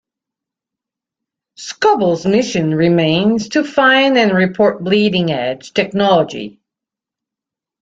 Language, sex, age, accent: English, female, 50-59, England English